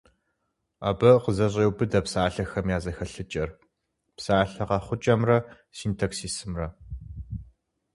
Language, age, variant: Kabardian, 19-29, Адыгэбзэ (Къэбэрдей, Кирил, псоми зэдай)